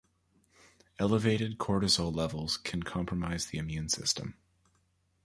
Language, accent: English, United States English